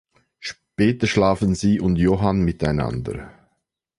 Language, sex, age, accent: German, male, 40-49, Schweizerdeutsch